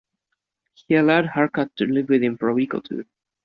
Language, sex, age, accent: English, male, 19-29, Australian English